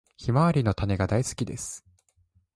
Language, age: Japanese, 19-29